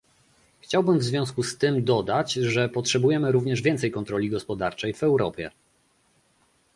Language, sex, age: Polish, male, 30-39